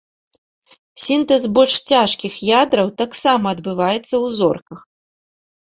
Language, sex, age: Belarusian, female, 30-39